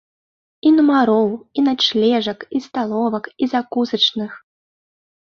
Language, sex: Belarusian, female